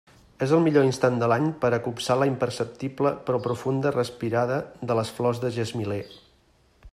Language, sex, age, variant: Catalan, male, 50-59, Central